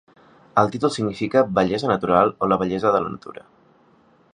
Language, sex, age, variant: Catalan, male, 19-29, Central